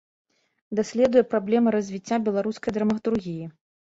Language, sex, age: Belarusian, female, 19-29